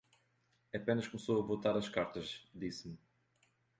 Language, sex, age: Portuguese, male, 40-49